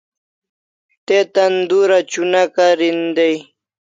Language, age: Kalasha, 19-29